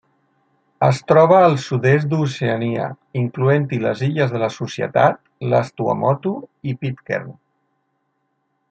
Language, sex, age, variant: Catalan, male, 50-59, Central